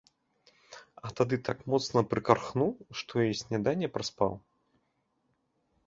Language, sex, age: Belarusian, male, 30-39